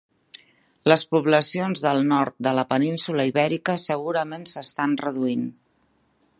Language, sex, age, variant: Catalan, female, 50-59, Central